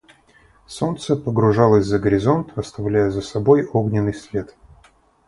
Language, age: Russian, 30-39